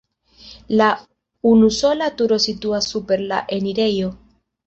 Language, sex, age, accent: Esperanto, female, 19-29, Internacia